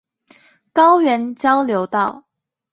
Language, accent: Chinese, 出生地：桃園市